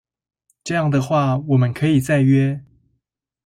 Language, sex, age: Chinese, male, 19-29